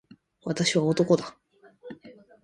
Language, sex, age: Japanese, female, 19-29